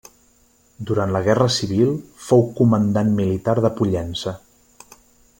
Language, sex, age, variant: Catalan, male, 50-59, Central